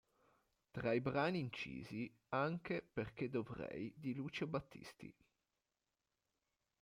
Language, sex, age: Italian, male, 19-29